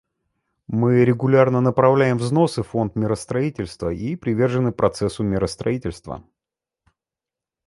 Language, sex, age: Russian, male, 30-39